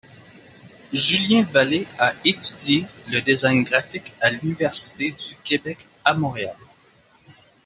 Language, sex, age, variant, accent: French, male, 30-39, Français d'Amérique du Nord, Français du Canada